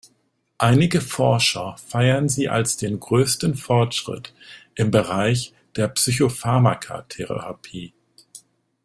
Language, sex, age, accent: German, male, 50-59, Deutschland Deutsch